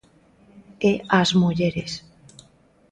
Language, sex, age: Galician, female, 40-49